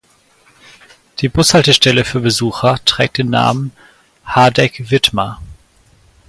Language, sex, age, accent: German, male, 19-29, Deutschland Deutsch